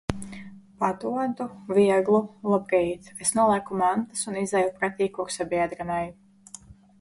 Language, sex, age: Latvian, female, 19-29